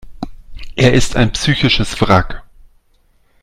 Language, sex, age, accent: German, male, 40-49, Deutschland Deutsch